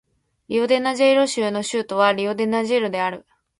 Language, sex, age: Japanese, female, 19-29